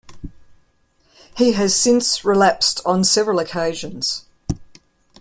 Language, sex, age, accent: English, female, 50-59, Australian English